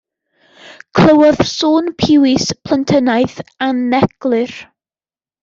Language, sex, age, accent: Welsh, female, under 19, Y Deyrnas Unedig Cymraeg